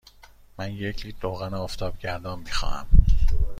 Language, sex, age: Persian, male, 30-39